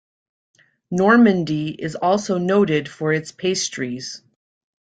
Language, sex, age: English, female, 30-39